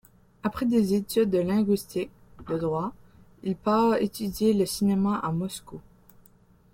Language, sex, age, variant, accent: French, female, under 19, Français d'Amérique du Nord, Français du Canada